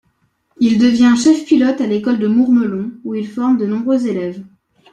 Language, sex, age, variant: French, male, under 19, Français de métropole